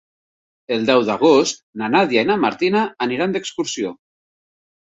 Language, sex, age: Catalan, male, 40-49